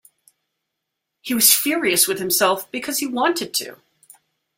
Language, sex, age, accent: English, female, 50-59, United States English